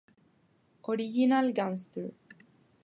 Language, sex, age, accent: Spanish, female, 19-29, España: Islas Canarias